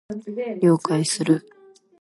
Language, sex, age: Japanese, female, 19-29